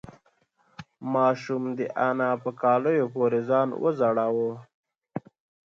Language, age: Pashto, 30-39